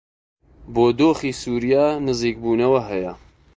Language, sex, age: Central Kurdish, male, 30-39